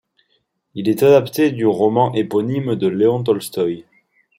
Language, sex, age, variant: French, male, 19-29, Français de métropole